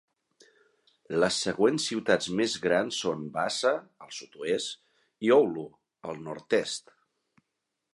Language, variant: Catalan, Central